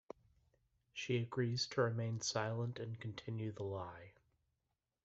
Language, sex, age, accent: English, male, 30-39, United States English